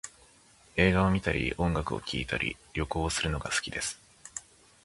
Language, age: Japanese, 19-29